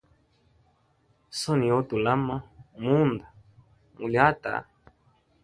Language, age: Hemba, 19-29